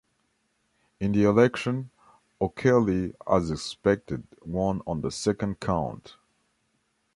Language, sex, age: English, male, 19-29